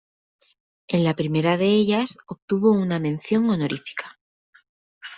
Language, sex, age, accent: Spanish, female, 19-29, España: Sur peninsular (Andalucia, Extremadura, Murcia)